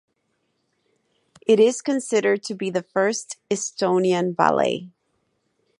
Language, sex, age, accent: English, male, under 19, United States English